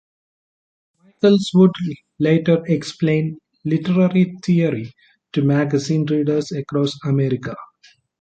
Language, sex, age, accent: English, male, 30-39, India and South Asia (India, Pakistan, Sri Lanka)